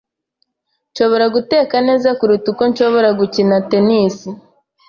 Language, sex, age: Kinyarwanda, female, 19-29